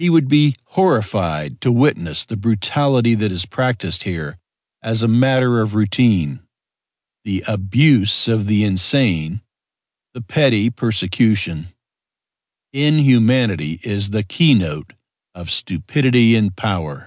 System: none